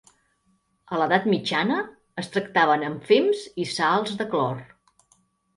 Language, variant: Catalan, Central